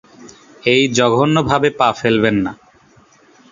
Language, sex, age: Bengali, male, 19-29